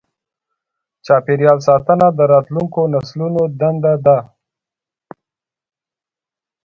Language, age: Pashto, 40-49